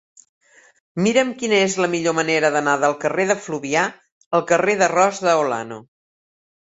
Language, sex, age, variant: Catalan, female, 60-69, Central